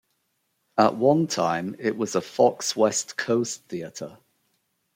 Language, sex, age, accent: English, male, 40-49, England English